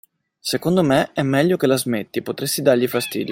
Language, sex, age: Italian, male, 30-39